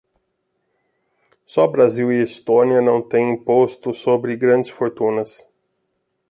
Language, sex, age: Portuguese, male, 40-49